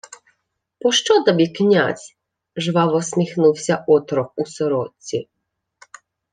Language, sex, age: Ukrainian, female, 30-39